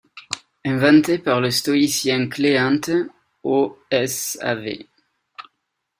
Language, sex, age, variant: French, male, 30-39, Français de métropole